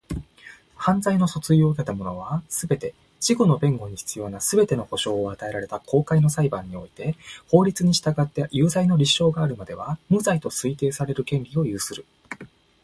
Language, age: Japanese, 19-29